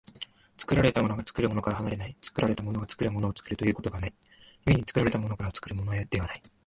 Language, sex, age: Japanese, male, 19-29